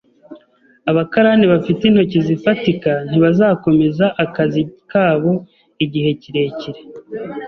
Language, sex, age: Kinyarwanda, male, 19-29